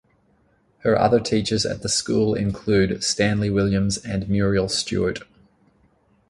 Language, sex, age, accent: English, male, 50-59, Australian English